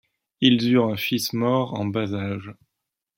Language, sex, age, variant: French, male, 19-29, Français de métropole